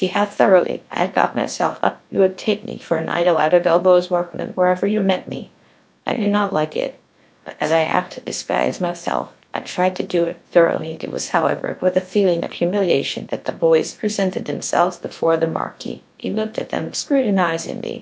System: TTS, GlowTTS